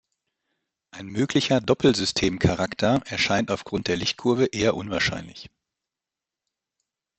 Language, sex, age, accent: German, male, 30-39, Deutschland Deutsch